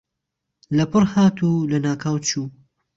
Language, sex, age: Central Kurdish, male, 19-29